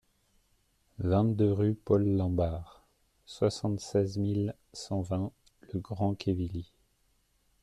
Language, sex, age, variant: French, male, 30-39, Français de métropole